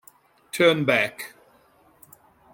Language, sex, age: Italian, male, 60-69